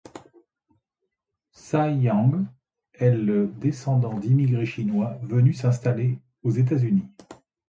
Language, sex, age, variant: French, male, 50-59, Français de métropole